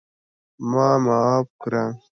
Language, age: Pashto, under 19